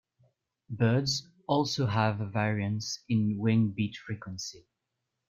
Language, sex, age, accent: English, male, 19-29, England English